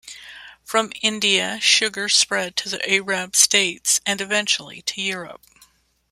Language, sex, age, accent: English, female, 50-59, United States English